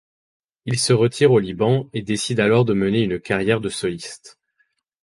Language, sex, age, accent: French, male, 19-29, Français de Belgique